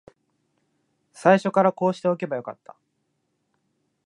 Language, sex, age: Japanese, male, 19-29